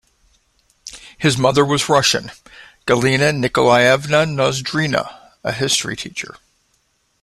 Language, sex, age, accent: English, male, 40-49, United States English